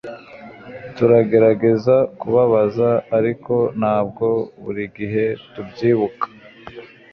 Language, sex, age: Kinyarwanda, male, under 19